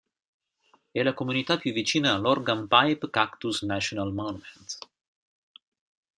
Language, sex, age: Italian, male, 50-59